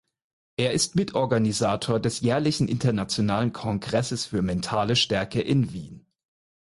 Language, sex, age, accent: German, male, 30-39, Deutschland Deutsch